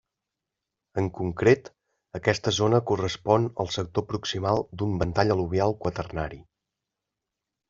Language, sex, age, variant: Catalan, male, 30-39, Central